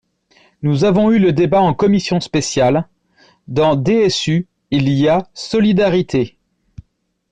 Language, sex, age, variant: French, male, 30-39, Français de métropole